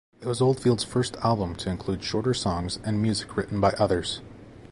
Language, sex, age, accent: English, male, 30-39, United States English